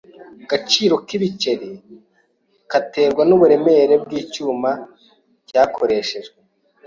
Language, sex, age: Kinyarwanda, male, 19-29